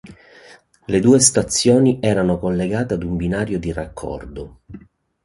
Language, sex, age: Italian, male, 40-49